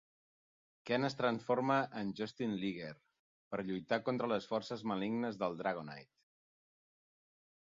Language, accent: Catalan, Neutre